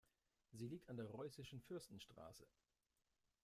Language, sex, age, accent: German, male, 30-39, Deutschland Deutsch